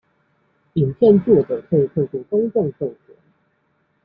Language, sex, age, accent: Chinese, male, 19-29, 出生地：新北市